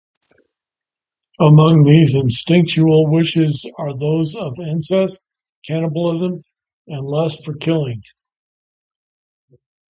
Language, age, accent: English, 60-69, United States English